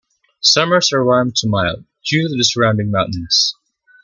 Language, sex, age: English, male, 19-29